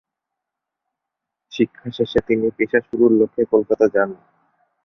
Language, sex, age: Bengali, male, under 19